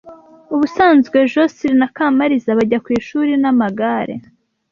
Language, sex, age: Kinyarwanda, female, 30-39